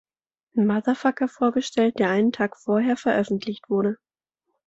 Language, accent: German, Deutschland Deutsch